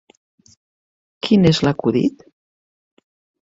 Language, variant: Catalan, Septentrional